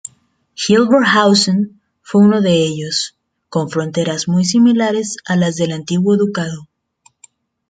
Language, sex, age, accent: Spanish, female, 19-29, México